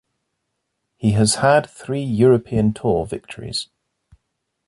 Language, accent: English, England English